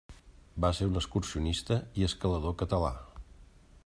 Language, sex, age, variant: Catalan, male, 50-59, Central